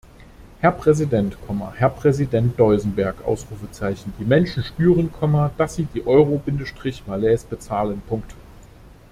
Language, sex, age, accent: German, male, 40-49, Deutschland Deutsch